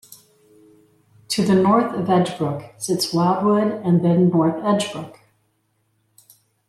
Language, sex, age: English, female, 50-59